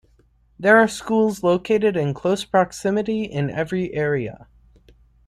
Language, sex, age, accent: English, male, 19-29, United States English